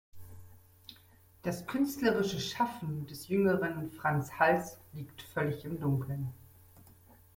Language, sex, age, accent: German, female, 50-59, Deutschland Deutsch